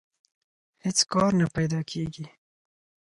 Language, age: Pashto, 19-29